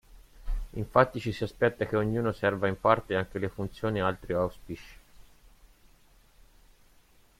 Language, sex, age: Italian, male, 40-49